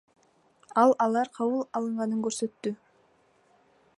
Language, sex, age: Kyrgyz, female, 19-29